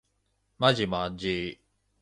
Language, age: Japanese, 19-29